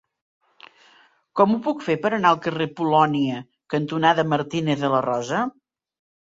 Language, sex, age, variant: Catalan, female, 60-69, Central